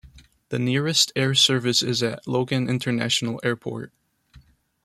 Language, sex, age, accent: English, male, 19-29, United States English